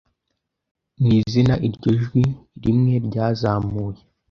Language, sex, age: Kinyarwanda, male, under 19